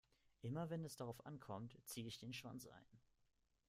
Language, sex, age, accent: German, male, 19-29, Deutschland Deutsch